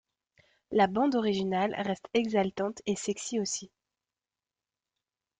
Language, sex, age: French, female, 19-29